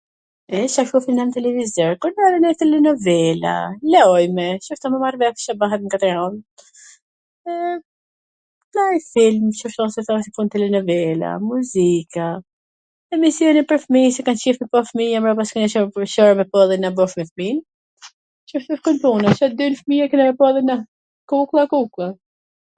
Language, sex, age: Gheg Albanian, female, 40-49